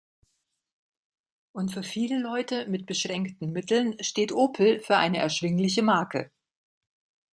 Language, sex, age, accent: German, female, 50-59, Deutschland Deutsch